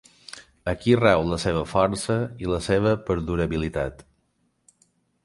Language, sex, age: Catalan, male, 40-49